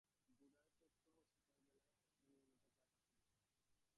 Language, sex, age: Bengali, male, under 19